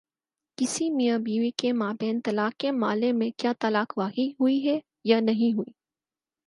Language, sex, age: Urdu, female, 19-29